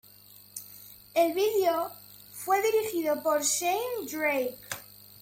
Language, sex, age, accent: Spanish, female, under 19, España: Centro-Sur peninsular (Madrid, Toledo, Castilla-La Mancha)